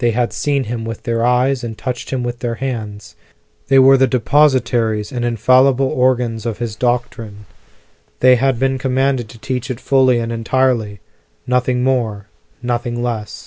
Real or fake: real